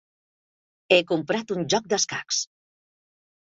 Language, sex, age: Catalan, female, 50-59